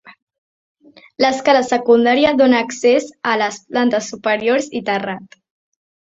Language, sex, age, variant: Catalan, female, 50-59, Central